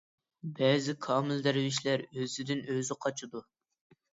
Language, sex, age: Uyghur, male, 19-29